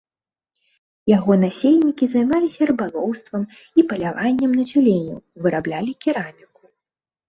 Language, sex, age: Belarusian, female, 19-29